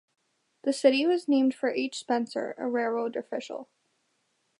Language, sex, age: English, female, 19-29